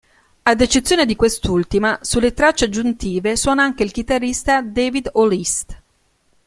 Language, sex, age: Italian, female, 40-49